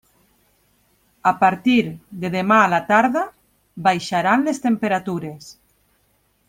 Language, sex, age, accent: Catalan, female, 30-39, valencià